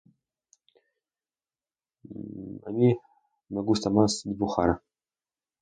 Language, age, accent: Spanish, under 19, España: Norte peninsular (Asturias, Castilla y León, Cantabria, País Vasco, Navarra, Aragón, La Rioja, Guadalajara, Cuenca)